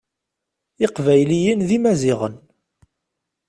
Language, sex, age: Kabyle, male, 30-39